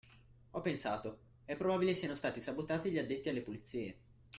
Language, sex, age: Italian, male, 19-29